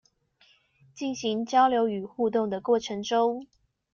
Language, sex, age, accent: Chinese, female, 30-39, 出生地：臺中市